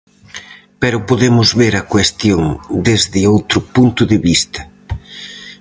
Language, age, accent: Galician, 50-59, Central (gheada)